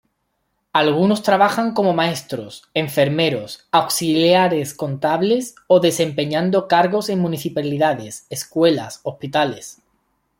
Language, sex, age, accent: Spanish, male, 30-39, España: Sur peninsular (Andalucia, Extremadura, Murcia)